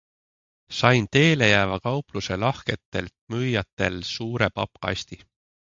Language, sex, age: Estonian, male, 30-39